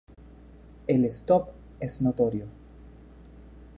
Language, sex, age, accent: Spanish, male, 30-39, Andino-Pacífico: Colombia, Perú, Ecuador, oeste de Bolivia y Venezuela andina